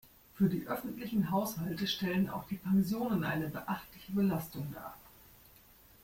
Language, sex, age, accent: German, female, 50-59, Deutschland Deutsch